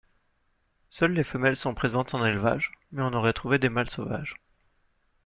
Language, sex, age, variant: French, male, 19-29, Français de métropole